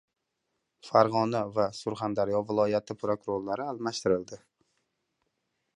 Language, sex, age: Uzbek, male, 19-29